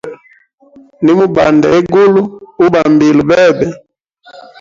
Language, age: Hemba, 30-39